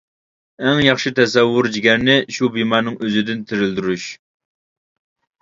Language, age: Uyghur, 19-29